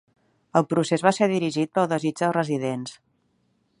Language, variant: Catalan, Nord-Occidental